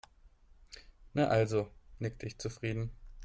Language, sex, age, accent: German, male, 19-29, Deutschland Deutsch